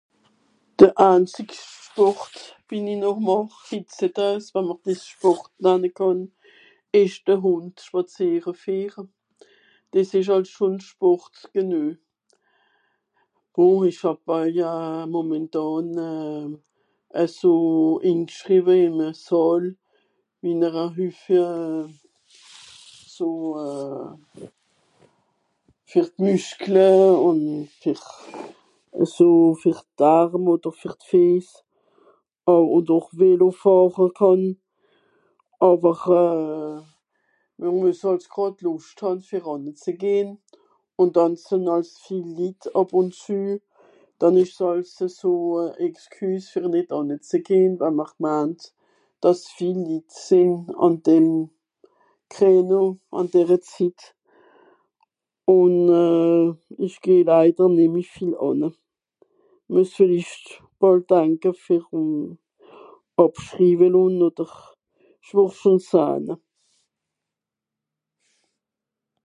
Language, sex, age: Swiss German, female, 50-59